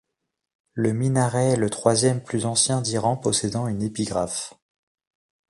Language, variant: French, Français de métropole